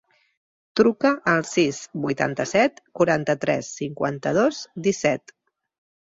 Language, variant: Catalan, Central